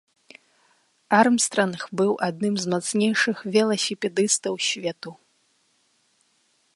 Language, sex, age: Belarusian, female, 30-39